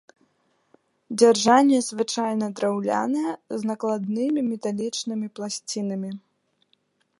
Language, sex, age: Belarusian, female, 19-29